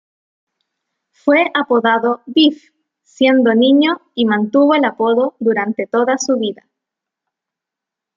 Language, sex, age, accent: Spanish, female, under 19, Chileno: Chile, Cuyo